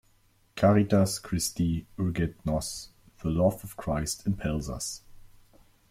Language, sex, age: English, male, 19-29